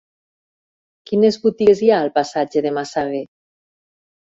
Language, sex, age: Catalan, female, 50-59